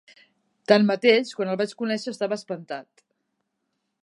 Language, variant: Catalan, Central